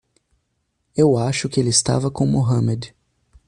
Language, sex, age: Portuguese, male, 30-39